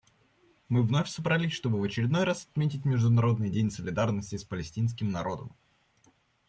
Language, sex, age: Russian, male, under 19